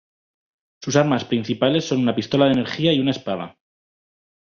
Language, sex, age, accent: Spanish, male, 19-29, España: Centro-Sur peninsular (Madrid, Toledo, Castilla-La Mancha)